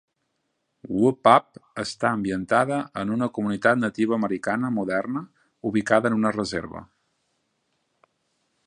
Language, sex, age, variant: Catalan, male, 30-39, Central